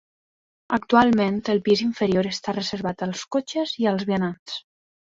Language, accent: Catalan, valencià